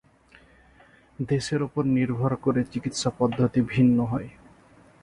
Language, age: Bengali, 30-39